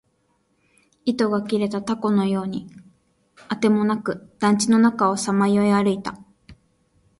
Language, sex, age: Japanese, female, 19-29